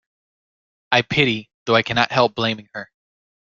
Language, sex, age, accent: English, male, 19-29, United States English